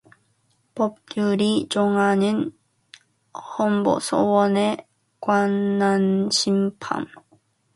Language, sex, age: Korean, female, 19-29